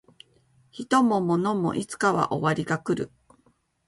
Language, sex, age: Japanese, female, 50-59